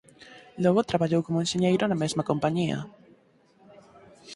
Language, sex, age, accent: Galician, male, 19-29, Normativo (estándar)